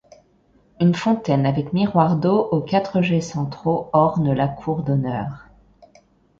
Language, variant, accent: French, Français de métropole, Parisien